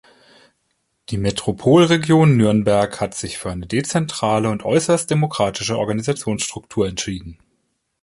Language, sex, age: German, male, 30-39